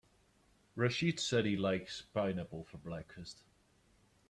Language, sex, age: English, male, 19-29